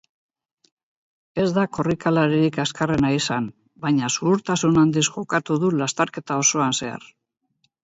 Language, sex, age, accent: Basque, female, 70-79, Mendebalekoa (Araba, Bizkaia, Gipuzkoako mendebaleko herri batzuk)